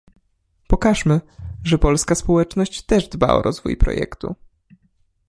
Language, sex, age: Polish, male, 19-29